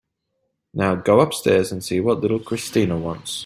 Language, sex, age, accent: English, male, 30-39, Australian English